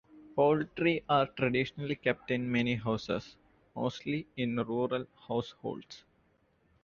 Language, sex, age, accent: English, male, 19-29, India and South Asia (India, Pakistan, Sri Lanka)